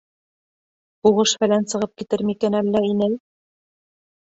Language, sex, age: Bashkir, female, 30-39